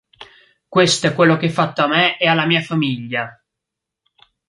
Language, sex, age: Italian, male, 19-29